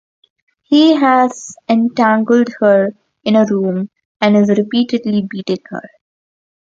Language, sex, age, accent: English, female, under 19, India and South Asia (India, Pakistan, Sri Lanka)